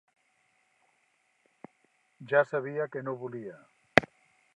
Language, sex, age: Catalan, male, 60-69